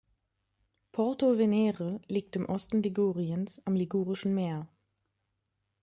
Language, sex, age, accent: German, female, 30-39, Deutschland Deutsch